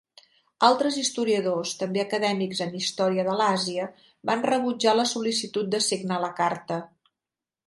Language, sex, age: Catalan, female, 60-69